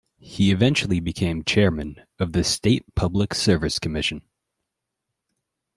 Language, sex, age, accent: English, male, 19-29, United States English